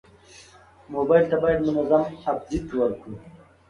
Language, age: Pashto, 19-29